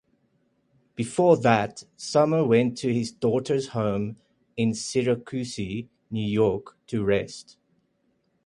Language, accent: English, Southern African (South Africa, Zimbabwe, Namibia)